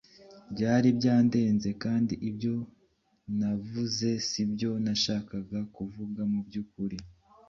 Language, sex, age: Kinyarwanda, male, 19-29